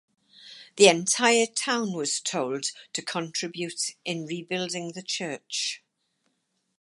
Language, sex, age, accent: English, female, 80-89, England English